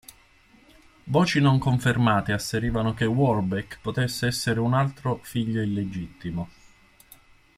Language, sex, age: Italian, male, 50-59